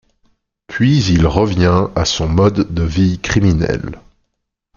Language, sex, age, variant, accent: French, male, 30-39, Français d'Europe, Français de Suisse